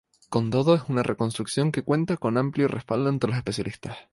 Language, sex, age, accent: Spanish, male, 19-29, España: Islas Canarias